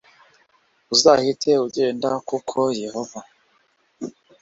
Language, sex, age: Kinyarwanda, male, 40-49